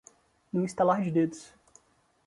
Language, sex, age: Portuguese, male, 19-29